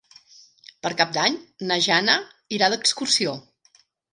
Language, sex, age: Catalan, female, 40-49